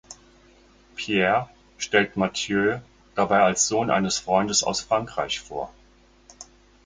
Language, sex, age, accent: German, male, 60-69, Deutschland Deutsch